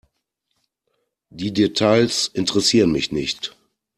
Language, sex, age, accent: German, male, 40-49, Deutschland Deutsch